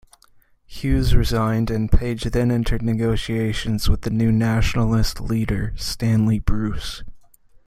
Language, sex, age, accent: English, male, 19-29, United States English